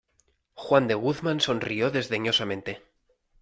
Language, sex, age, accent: Spanish, male, 19-29, España: Centro-Sur peninsular (Madrid, Toledo, Castilla-La Mancha)